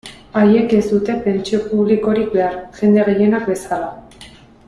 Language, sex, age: Basque, female, 19-29